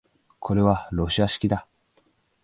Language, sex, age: Japanese, male, 19-29